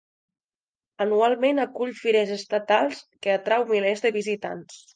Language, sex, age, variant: Catalan, female, 19-29, Nord-Occidental